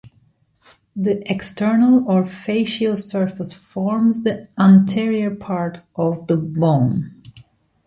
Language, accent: English, United States English